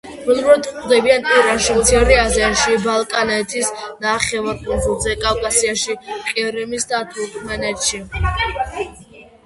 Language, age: Georgian, under 19